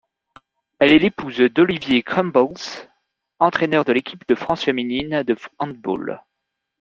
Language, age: French, 19-29